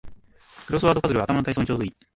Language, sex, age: Japanese, male, under 19